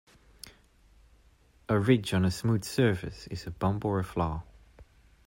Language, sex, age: English, male, 19-29